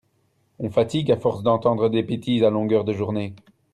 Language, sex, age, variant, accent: French, male, 30-39, Français d'Europe, Français de Belgique